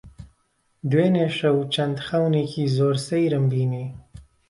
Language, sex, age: Central Kurdish, male, 40-49